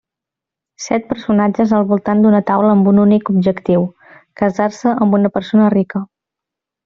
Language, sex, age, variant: Catalan, female, 19-29, Central